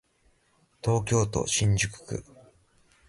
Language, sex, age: Japanese, male, 19-29